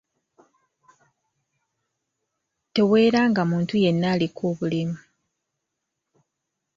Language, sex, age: Ganda, female, 19-29